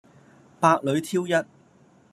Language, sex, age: Cantonese, male, 40-49